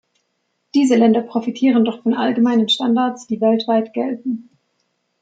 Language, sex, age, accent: German, female, 19-29, Deutschland Deutsch